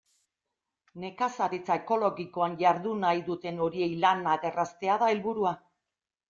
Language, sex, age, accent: Basque, female, 60-69, Erdialdekoa edo Nafarra (Gipuzkoa, Nafarroa)